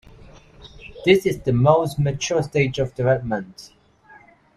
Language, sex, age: English, male, 30-39